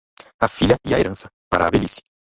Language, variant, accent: Portuguese, Portuguese (Brasil), Paulista